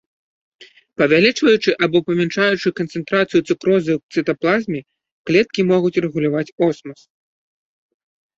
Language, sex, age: Belarusian, male, 30-39